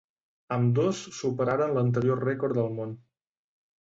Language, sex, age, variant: Catalan, male, 19-29, Central